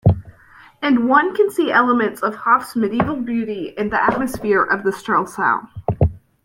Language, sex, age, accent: English, female, under 19, United States English